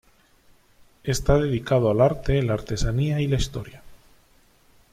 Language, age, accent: Spanish, 40-49, España: Centro-Sur peninsular (Madrid, Toledo, Castilla-La Mancha)